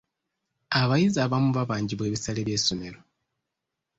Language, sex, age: Ganda, male, 90+